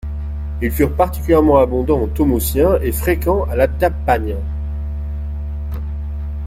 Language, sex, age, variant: French, male, 40-49, Français de métropole